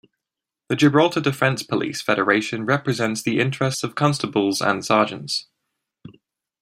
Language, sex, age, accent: English, male, 19-29, England English